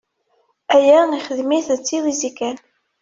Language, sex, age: Kabyle, female, 30-39